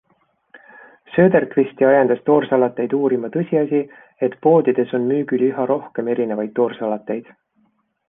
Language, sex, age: Estonian, male, 30-39